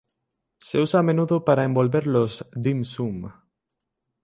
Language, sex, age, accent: Spanish, male, under 19, España: Centro-Sur peninsular (Madrid, Toledo, Castilla-La Mancha)